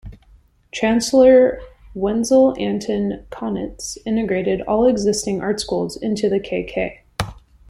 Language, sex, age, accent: English, female, 30-39, United States English